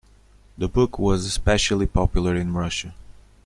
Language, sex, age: English, male, 30-39